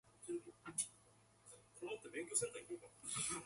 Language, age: English, 19-29